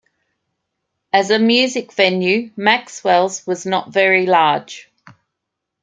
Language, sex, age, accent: English, female, 50-59, Australian English